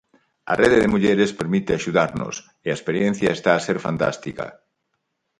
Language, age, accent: Galician, 50-59, Normativo (estándar)